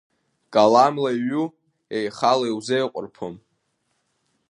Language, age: Abkhazian, under 19